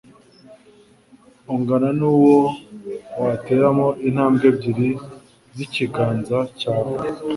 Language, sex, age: Kinyarwanda, male, 19-29